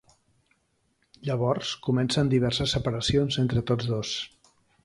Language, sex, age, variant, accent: Catalan, male, 50-59, Central, central